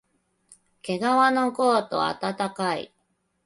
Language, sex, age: Japanese, female, 30-39